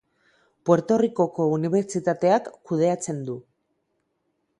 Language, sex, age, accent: Basque, female, 40-49, Mendebalekoa (Araba, Bizkaia, Gipuzkoako mendebaleko herri batzuk)